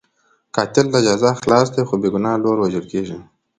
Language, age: Pashto, 19-29